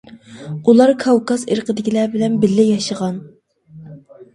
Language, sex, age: Uyghur, female, 19-29